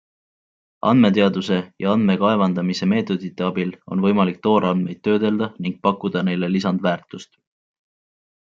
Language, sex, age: Estonian, male, 19-29